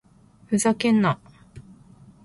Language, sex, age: Japanese, female, 19-29